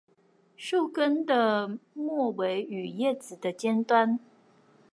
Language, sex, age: Chinese, female, 19-29